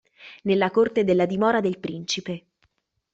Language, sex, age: Italian, female, 30-39